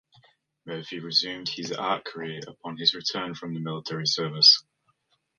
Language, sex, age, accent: English, male, 19-29, Australian English